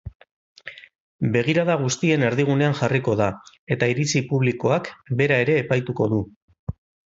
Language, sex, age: Basque, male, 40-49